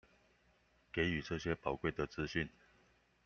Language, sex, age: Chinese, male, 40-49